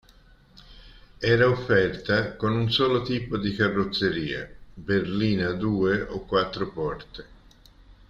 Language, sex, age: Italian, male, 60-69